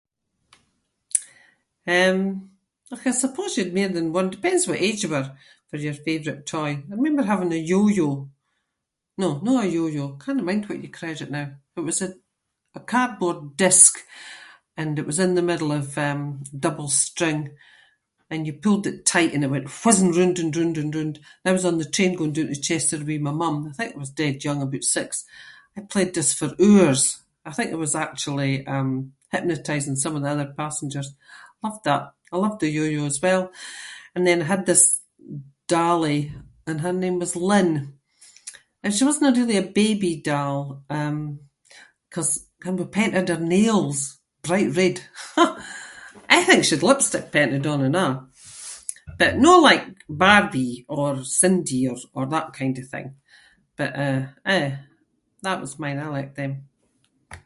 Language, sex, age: Scots, female, 70-79